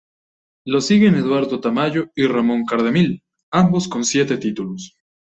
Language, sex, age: Spanish, male, 19-29